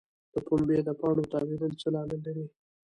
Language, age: Pashto, 19-29